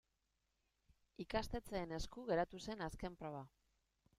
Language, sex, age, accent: Basque, female, 30-39, Mendebalekoa (Araba, Bizkaia, Gipuzkoako mendebaleko herri batzuk)